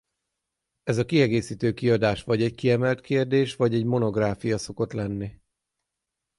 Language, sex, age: Hungarian, male, 40-49